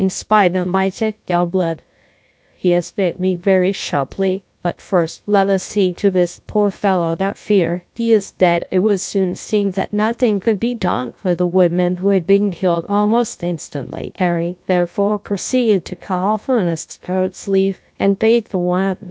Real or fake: fake